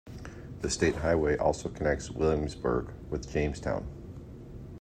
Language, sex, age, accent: English, male, 40-49, United States English